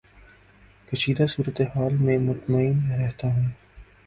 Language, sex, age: Urdu, male, 19-29